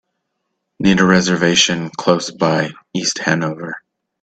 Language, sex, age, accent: English, male, 30-39, United States English